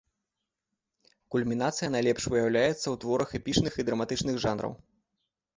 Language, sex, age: Belarusian, male, 30-39